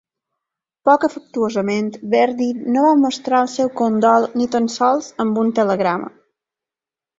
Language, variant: Catalan, Balear